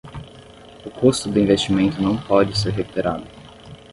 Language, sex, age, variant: Portuguese, male, 19-29, Portuguese (Brasil)